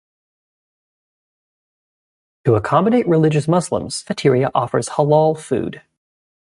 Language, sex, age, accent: English, male, 19-29, United States English